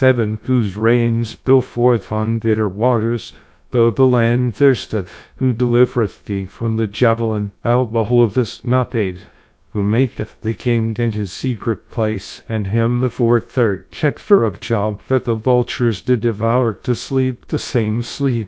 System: TTS, GlowTTS